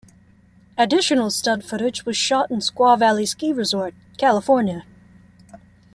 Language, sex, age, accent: English, female, 19-29, United States English